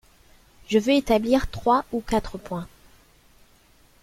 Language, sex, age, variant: French, female, 19-29, Français de métropole